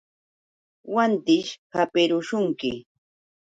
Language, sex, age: Yauyos Quechua, female, 60-69